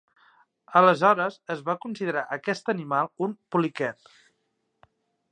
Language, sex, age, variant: Catalan, male, 30-39, Central